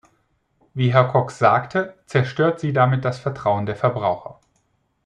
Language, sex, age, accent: German, male, 40-49, Deutschland Deutsch